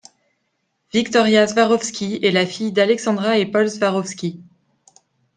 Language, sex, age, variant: French, female, 30-39, Français de métropole